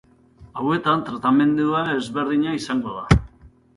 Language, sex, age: Basque, male, 50-59